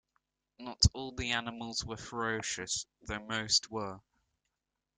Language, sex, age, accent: English, male, under 19, England English